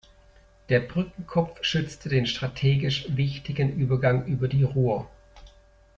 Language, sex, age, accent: German, male, 30-39, Deutschland Deutsch